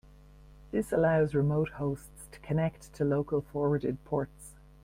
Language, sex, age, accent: English, female, 50-59, Irish English